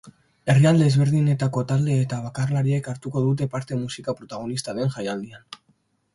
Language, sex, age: Basque, male, under 19